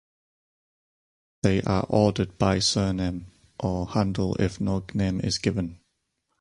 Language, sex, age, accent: English, male, 30-39, England English